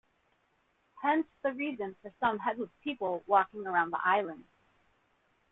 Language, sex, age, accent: English, female, 40-49, United States English